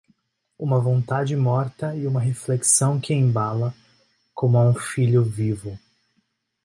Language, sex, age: Portuguese, male, 19-29